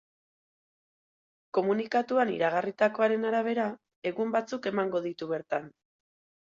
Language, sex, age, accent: Basque, female, 30-39, Erdialdekoa edo Nafarra (Gipuzkoa, Nafarroa)